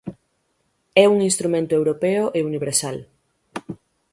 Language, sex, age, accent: Galician, female, 19-29, Central (gheada); Oriental (común en zona oriental)